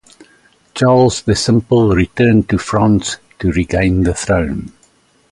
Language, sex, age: English, male, 60-69